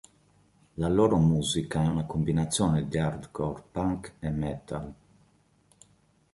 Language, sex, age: Italian, male, 30-39